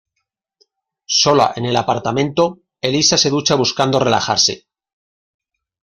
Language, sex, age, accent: Spanish, male, 50-59, España: Norte peninsular (Asturias, Castilla y León, Cantabria, País Vasco, Navarra, Aragón, La Rioja, Guadalajara, Cuenca)